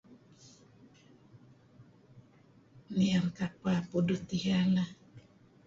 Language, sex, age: Kelabit, female, 50-59